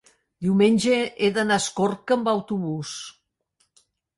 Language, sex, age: Catalan, female, 70-79